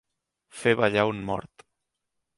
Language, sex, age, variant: Catalan, male, 19-29, Central